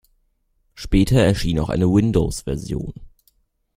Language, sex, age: German, male, under 19